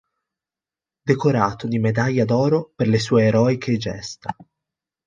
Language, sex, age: Italian, male, 19-29